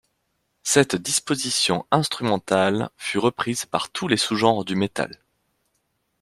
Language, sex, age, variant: French, male, 30-39, Français de métropole